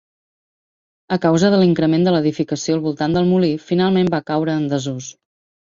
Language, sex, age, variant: Catalan, female, 30-39, Central